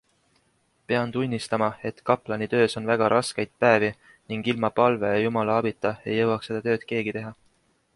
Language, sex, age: Estonian, male, 19-29